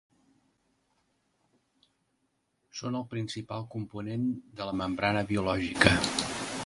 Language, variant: Catalan, Central